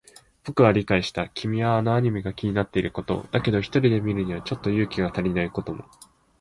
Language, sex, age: Japanese, male, 19-29